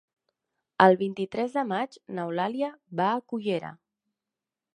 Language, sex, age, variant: Catalan, female, 19-29, Central